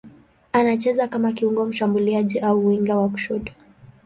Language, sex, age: Swahili, female, 19-29